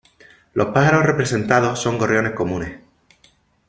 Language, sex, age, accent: Spanish, male, 30-39, España: Sur peninsular (Andalucia, Extremadura, Murcia)